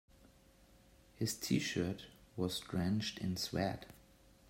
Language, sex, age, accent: English, male, 40-49, England English